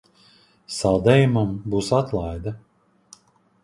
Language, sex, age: Latvian, male, 40-49